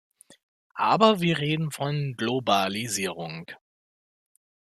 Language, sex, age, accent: German, male, 30-39, Deutschland Deutsch